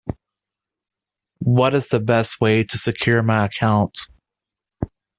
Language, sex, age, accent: English, male, 30-39, United States English